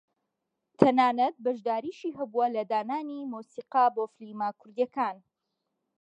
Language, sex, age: Central Kurdish, female, 30-39